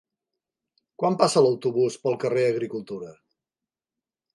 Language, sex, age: Catalan, male, 50-59